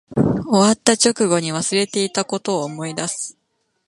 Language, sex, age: Japanese, female, 19-29